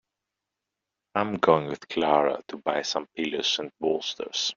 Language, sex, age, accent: English, male, 30-39, England English